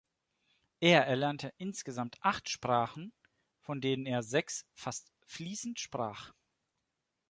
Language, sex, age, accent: German, male, 30-39, Deutschland Deutsch